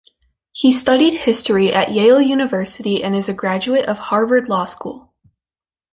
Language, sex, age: English, female, under 19